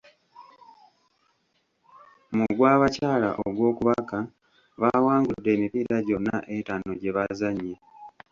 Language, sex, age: Ganda, male, 19-29